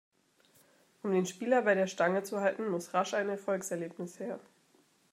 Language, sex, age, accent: German, female, 19-29, Deutschland Deutsch